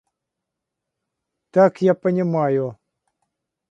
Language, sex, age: Russian, male, 50-59